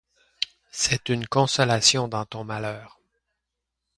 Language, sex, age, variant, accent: French, male, 50-59, Français d'Amérique du Nord, Français du Canada